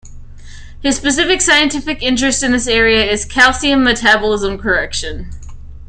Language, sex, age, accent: English, female, 19-29, United States English